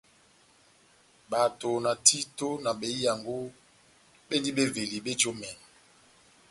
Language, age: Batanga, 50-59